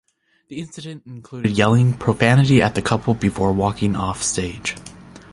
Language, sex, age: English, male, 19-29